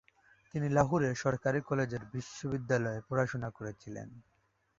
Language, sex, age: Bengali, male, 19-29